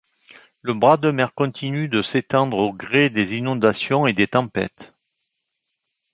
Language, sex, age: French, male, 50-59